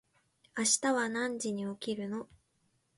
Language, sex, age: Japanese, female, 19-29